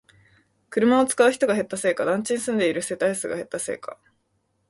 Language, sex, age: Japanese, female, 19-29